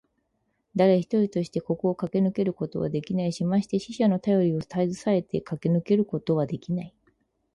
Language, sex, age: Japanese, female, 30-39